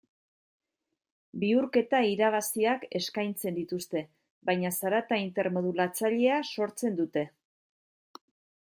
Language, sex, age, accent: Basque, female, 40-49, Mendebalekoa (Araba, Bizkaia, Gipuzkoako mendebaleko herri batzuk)